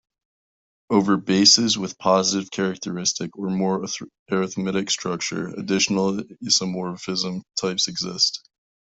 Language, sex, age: English, male, 19-29